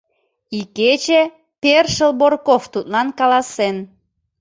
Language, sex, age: Mari, female, 30-39